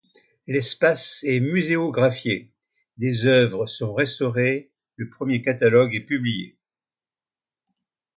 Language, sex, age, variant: French, male, 80-89, Français de métropole